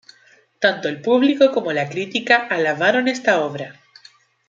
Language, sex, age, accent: Spanish, female, 19-29, Chileno: Chile, Cuyo